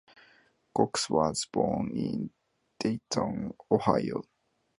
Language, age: English, 19-29